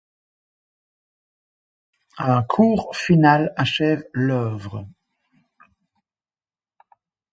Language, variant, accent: French, Français d'Europe, Français de Belgique